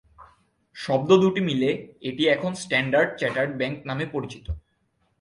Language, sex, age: Bengali, male, 19-29